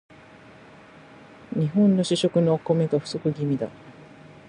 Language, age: Japanese, 60-69